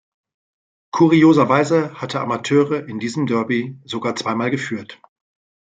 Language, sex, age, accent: German, male, 50-59, Deutschland Deutsch